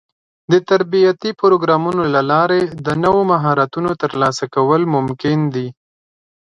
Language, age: Pashto, 19-29